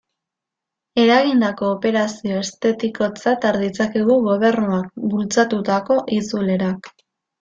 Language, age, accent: Basque, 19-29, Erdialdekoa edo Nafarra (Gipuzkoa, Nafarroa)